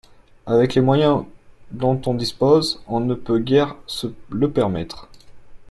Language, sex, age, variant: French, male, 30-39, Français de métropole